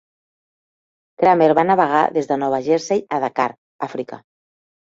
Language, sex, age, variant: Catalan, female, 40-49, Central